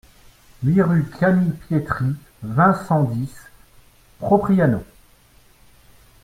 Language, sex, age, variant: French, male, 40-49, Français de métropole